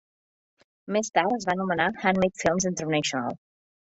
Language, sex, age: Catalan, female, 40-49